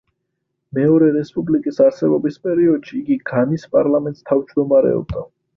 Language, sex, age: Georgian, male, 19-29